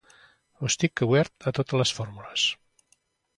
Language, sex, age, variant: Catalan, male, 50-59, Central